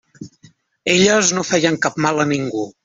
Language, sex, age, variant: Catalan, male, 40-49, Central